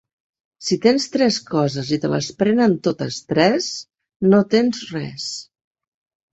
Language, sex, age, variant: Catalan, female, 50-59, Central